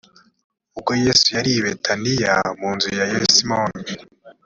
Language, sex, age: Kinyarwanda, male, 19-29